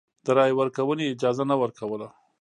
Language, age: Pashto, 40-49